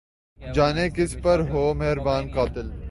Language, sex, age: Urdu, male, 19-29